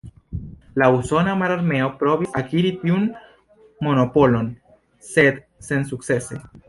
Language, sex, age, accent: Esperanto, male, 19-29, Internacia